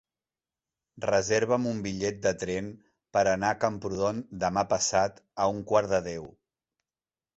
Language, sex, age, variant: Catalan, male, 40-49, Central